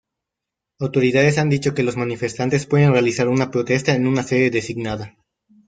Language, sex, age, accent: Spanish, male, 19-29, México